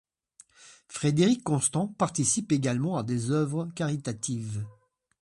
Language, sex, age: French, male, 50-59